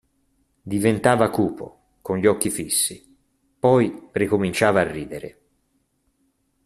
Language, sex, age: Italian, male, 40-49